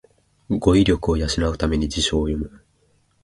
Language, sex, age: Japanese, male, 19-29